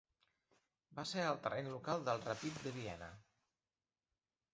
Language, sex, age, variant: Catalan, male, 50-59, Central